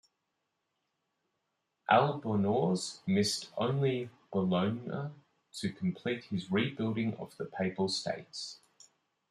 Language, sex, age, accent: English, male, 30-39, Australian English